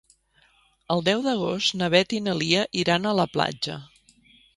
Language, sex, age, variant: Catalan, female, 40-49, Central